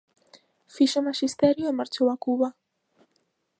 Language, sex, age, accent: Galician, female, 19-29, Atlántico (seseo e gheada)